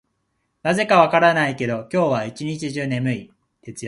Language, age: Japanese, 19-29